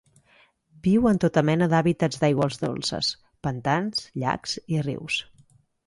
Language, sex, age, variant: Catalan, female, 40-49, Central